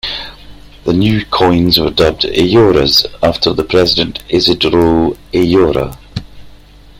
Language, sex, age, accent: English, male, 40-49, Scottish English